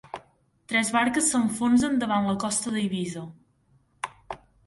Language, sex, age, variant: Catalan, female, under 19, Central